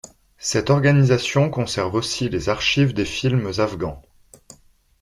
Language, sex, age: French, male, 30-39